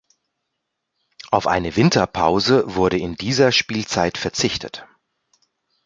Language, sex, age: German, male, 40-49